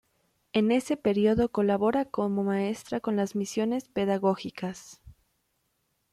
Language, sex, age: Spanish, female, 19-29